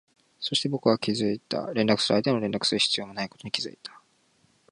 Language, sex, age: Japanese, male, 19-29